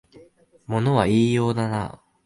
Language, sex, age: Japanese, male, 19-29